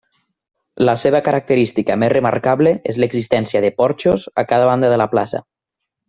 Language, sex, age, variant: Catalan, male, 19-29, Nord-Occidental